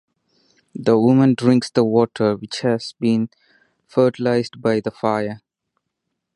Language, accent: English, India and South Asia (India, Pakistan, Sri Lanka)